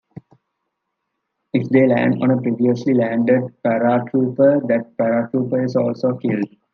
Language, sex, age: English, male, under 19